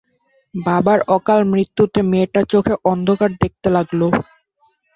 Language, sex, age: Bengali, male, 19-29